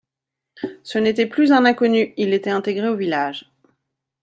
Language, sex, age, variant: French, female, 40-49, Français de métropole